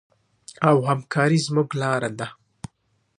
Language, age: Pashto, 19-29